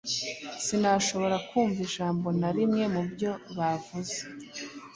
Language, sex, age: Kinyarwanda, female, 19-29